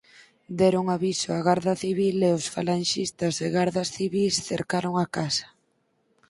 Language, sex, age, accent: Galician, female, 19-29, Normativo (estándar)